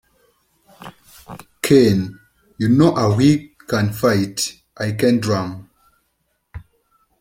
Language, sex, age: English, male, 19-29